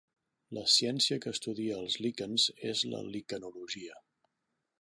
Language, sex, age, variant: Catalan, male, 40-49, Central